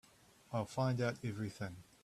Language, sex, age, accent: English, male, 40-49, New Zealand English